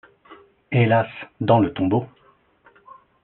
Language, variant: French, Français de métropole